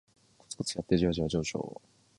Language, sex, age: Japanese, male, 19-29